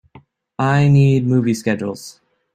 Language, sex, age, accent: English, male, 19-29, United States English